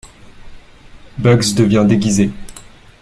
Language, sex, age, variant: French, male, 19-29, Français des départements et régions d'outre-mer